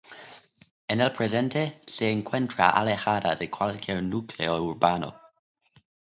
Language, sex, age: Spanish, male, under 19